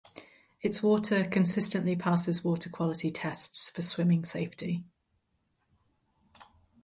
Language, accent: English, England English